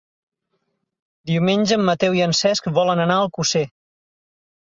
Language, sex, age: Catalan, male, 40-49